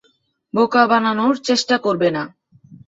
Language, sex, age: Bengali, male, 19-29